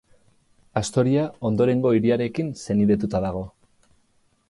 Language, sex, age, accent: Basque, male, 30-39, Erdialdekoa edo Nafarra (Gipuzkoa, Nafarroa)